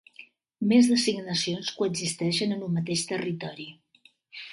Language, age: Catalan, 60-69